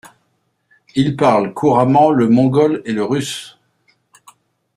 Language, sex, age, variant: French, male, 50-59, Français de métropole